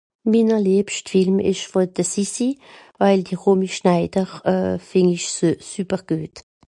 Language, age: Swiss German, 50-59